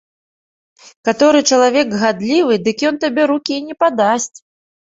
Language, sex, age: Belarusian, female, 30-39